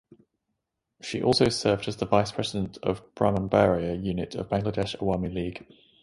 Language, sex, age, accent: English, male, 19-29, England English